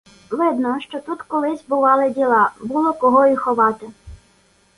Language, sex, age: Ukrainian, female, 19-29